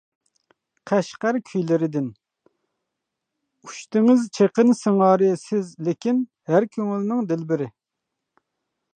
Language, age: Uyghur, 40-49